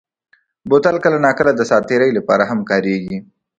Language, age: Pashto, 19-29